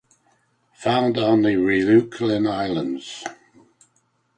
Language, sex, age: English, male, 70-79